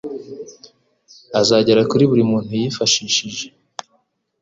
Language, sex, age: Kinyarwanda, female, 30-39